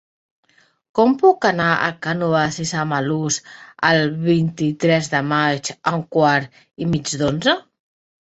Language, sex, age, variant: Catalan, female, 40-49, Central